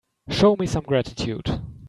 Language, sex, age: English, male, 19-29